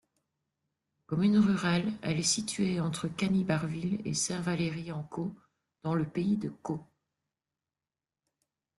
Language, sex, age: French, female, 60-69